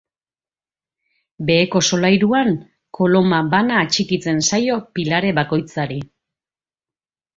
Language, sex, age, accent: Basque, female, 40-49, Mendebalekoa (Araba, Bizkaia, Gipuzkoako mendebaleko herri batzuk)